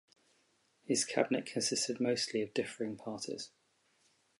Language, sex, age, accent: English, male, 40-49, England English